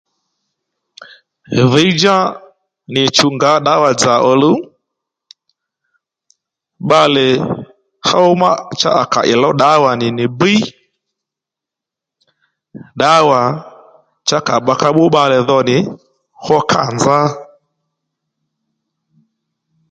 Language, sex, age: Lendu, male, 40-49